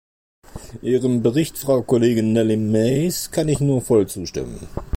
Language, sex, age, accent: German, male, 40-49, Deutschland Deutsch